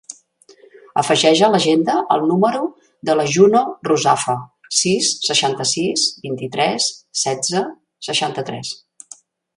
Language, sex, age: Catalan, female, 60-69